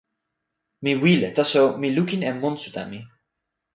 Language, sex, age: Toki Pona, male, 19-29